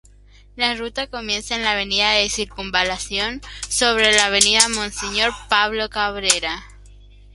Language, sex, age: Spanish, male, under 19